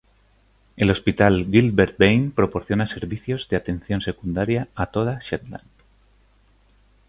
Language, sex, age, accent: Spanish, male, 30-39, España: Centro-Sur peninsular (Madrid, Toledo, Castilla-La Mancha)